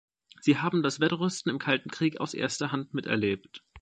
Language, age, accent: German, under 19, Deutschland Deutsch